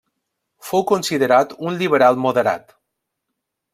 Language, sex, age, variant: Catalan, male, 30-39, Balear